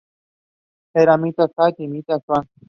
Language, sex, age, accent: Spanish, male, 19-29, México